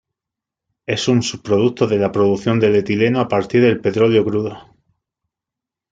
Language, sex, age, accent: Spanish, male, 30-39, España: Sur peninsular (Andalucia, Extremadura, Murcia)